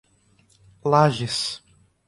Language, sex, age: Portuguese, male, 19-29